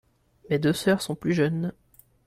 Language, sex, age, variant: French, male, 19-29, Français de métropole